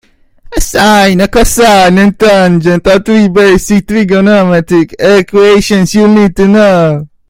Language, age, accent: English, 19-29, United States English